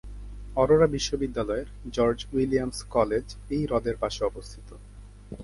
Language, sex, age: Bengali, male, 19-29